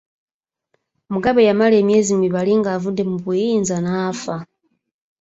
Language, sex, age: Ganda, female, 19-29